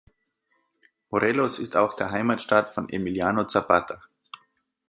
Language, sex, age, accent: German, male, 19-29, Österreichisches Deutsch